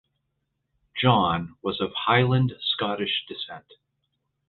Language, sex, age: English, male, 50-59